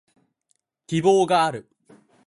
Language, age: Japanese, 19-29